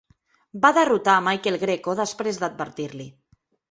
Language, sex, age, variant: Catalan, female, 19-29, Central